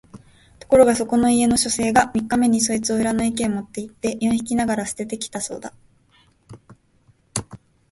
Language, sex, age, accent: Japanese, female, 19-29, 標準語